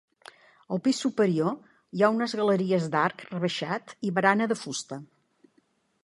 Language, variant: Catalan, Central